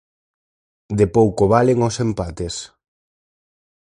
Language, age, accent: Galician, 30-39, Oriental (común en zona oriental)